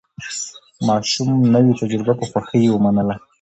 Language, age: Pashto, 19-29